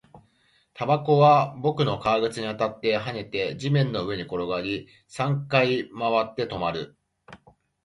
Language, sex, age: Japanese, male, 40-49